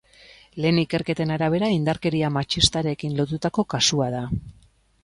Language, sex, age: Basque, female, 40-49